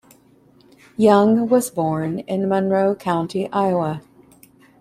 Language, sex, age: English, female, 40-49